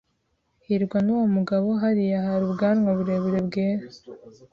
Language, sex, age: Kinyarwanda, female, 19-29